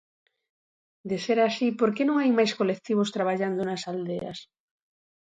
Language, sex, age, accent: Galician, female, 40-49, Oriental (común en zona oriental)